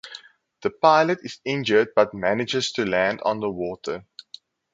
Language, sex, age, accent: English, male, 19-29, Southern African (South Africa, Zimbabwe, Namibia)